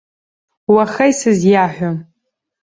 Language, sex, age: Abkhazian, female, under 19